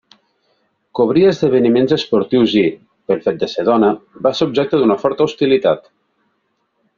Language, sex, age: Catalan, male, 40-49